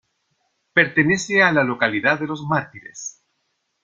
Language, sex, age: Spanish, male, 50-59